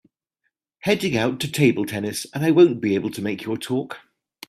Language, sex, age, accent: English, male, 40-49, England English